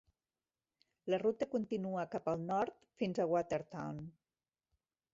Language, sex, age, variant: Catalan, female, 40-49, Central